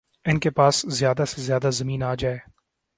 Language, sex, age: Urdu, male, 19-29